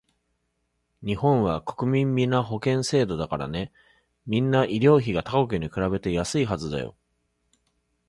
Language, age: Japanese, 40-49